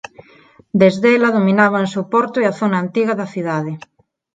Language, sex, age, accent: Galician, female, 40-49, Neofalante